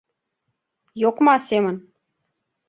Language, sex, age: Mari, female, 40-49